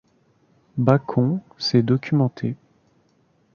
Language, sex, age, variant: French, male, 30-39, Français de métropole